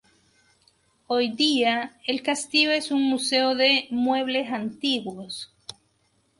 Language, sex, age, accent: Spanish, female, 19-29, América central